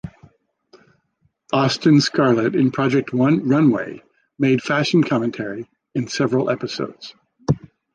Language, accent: English, United States English